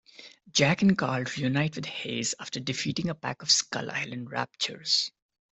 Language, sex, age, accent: English, male, 19-29, India and South Asia (India, Pakistan, Sri Lanka)